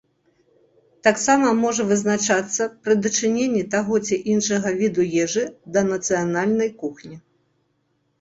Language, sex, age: Belarusian, female, 50-59